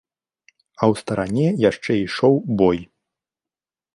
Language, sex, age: Belarusian, male, 30-39